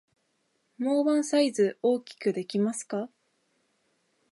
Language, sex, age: Japanese, female, 19-29